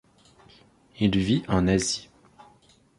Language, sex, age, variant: French, male, 30-39, Français de métropole